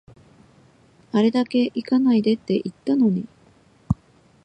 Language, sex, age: Japanese, female, 40-49